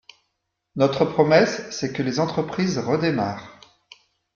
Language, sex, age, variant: French, male, 40-49, Français de métropole